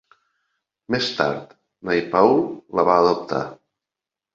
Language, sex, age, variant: Catalan, male, 50-59, Septentrional